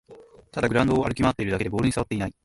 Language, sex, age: Japanese, male, under 19